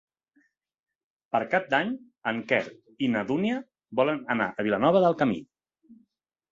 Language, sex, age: Catalan, male, 40-49